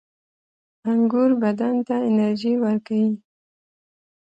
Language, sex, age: Pashto, female, 19-29